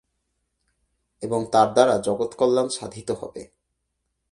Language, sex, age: Bengali, male, 19-29